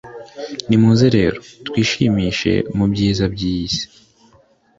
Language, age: Kinyarwanda, 19-29